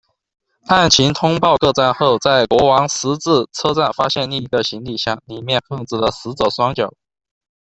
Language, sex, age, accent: Chinese, male, under 19, 出生地：四川省